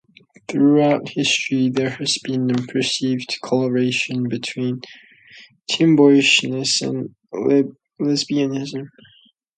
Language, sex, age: English, male, under 19